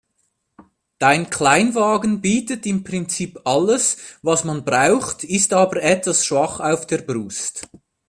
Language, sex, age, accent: German, male, 40-49, Schweizerdeutsch